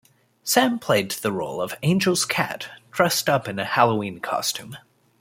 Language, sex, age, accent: English, male, 30-39, United States English